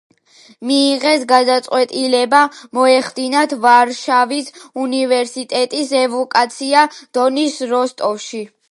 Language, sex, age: Georgian, female, under 19